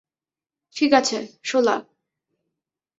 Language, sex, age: Bengali, female, 19-29